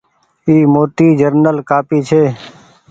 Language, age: Goaria, 19-29